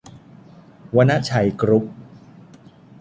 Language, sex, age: Thai, male, 40-49